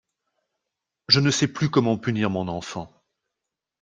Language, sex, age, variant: French, male, 40-49, Français de métropole